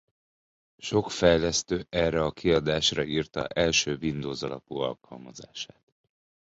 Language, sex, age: Hungarian, male, 40-49